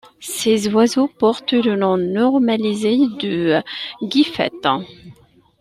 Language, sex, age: French, female, 19-29